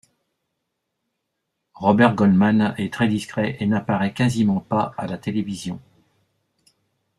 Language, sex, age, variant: French, male, 50-59, Français de métropole